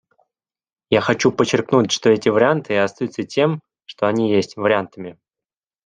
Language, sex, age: Russian, male, 19-29